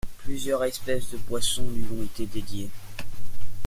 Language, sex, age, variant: French, male, 19-29, Français de métropole